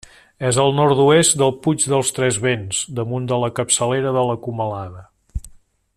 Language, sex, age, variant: Catalan, male, 50-59, Central